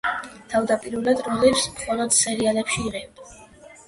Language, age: Georgian, 19-29